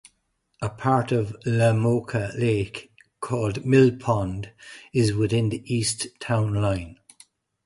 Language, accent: English, Irish English